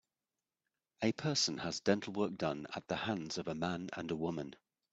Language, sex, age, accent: English, male, 50-59, England English